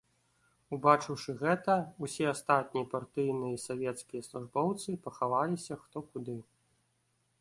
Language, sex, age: Belarusian, male, 19-29